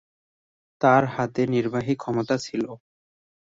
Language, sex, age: Bengali, male, 19-29